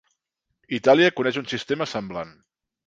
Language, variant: Catalan, Central